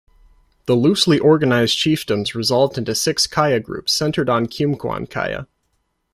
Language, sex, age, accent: English, male, 19-29, United States English